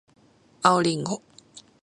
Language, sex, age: Japanese, female, 19-29